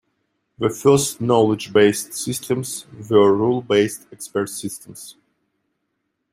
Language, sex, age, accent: English, male, 19-29, Australian English